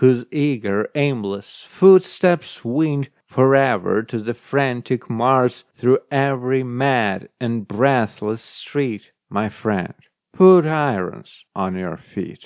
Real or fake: real